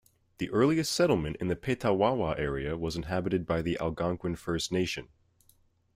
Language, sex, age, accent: English, male, 19-29, United States English